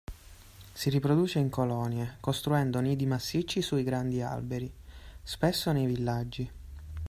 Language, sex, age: Italian, male, 19-29